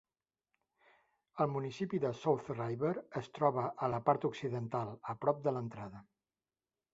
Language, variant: Catalan, Central